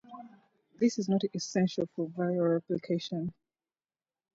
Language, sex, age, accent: English, female, 19-29, England English